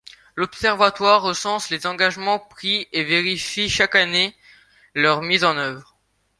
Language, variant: French, Français de métropole